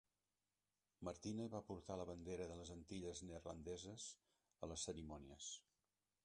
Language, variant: Catalan, Central